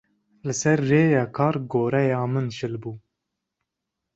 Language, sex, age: Kurdish, male, 19-29